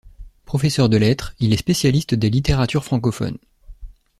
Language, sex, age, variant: French, male, 30-39, Français de métropole